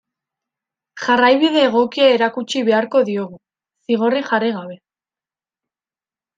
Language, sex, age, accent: Basque, female, under 19, Erdialdekoa edo Nafarra (Gipuzkoa, Nafarroa)